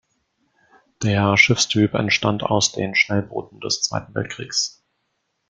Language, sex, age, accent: German, male, 19-29, Deutschland Deutsch